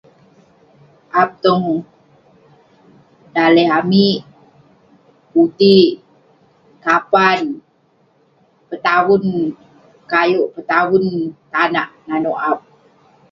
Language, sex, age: Western Penan, female, 30-39